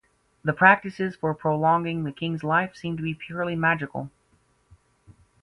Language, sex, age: English, female, 19-29